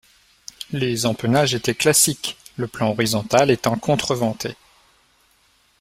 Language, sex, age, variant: French, male, 30-39, Français de métropole